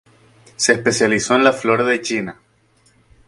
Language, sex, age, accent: Spanish, male, 19-29, España: Islas Canarias